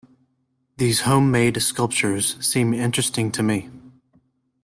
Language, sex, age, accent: English, male, 19-29, United States English